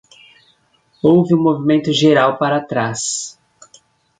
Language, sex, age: Portuguese, male, 19-29